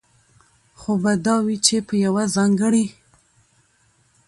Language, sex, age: Pashto, female, 19-29